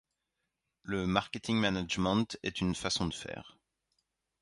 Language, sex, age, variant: French, male, 30-39, Français de métropole